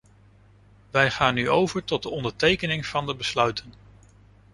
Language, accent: Dutch, Nederlands Nederlands